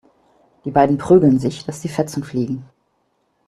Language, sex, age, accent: German, female, 50-59, Deutschland Deutsch